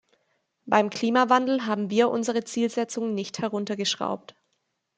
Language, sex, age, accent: German, female, 19-29, Deutschland Deutsch